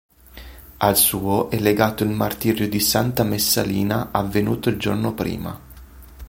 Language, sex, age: Italian, male, 30-39